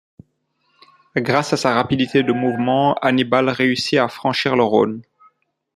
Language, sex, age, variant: French, male, 30-39, Français de métropole